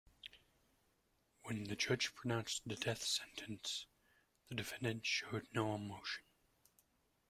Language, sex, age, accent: English, male, 19-29, United States English